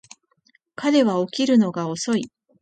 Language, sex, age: Japanese, female, 50-59